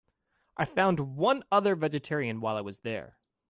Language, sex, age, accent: English, male, 19-29, United States English